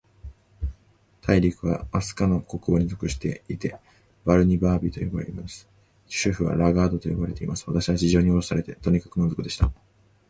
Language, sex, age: Japanese, male, 19-29